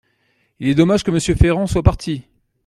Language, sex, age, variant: French, male, 40-49, Français de métropole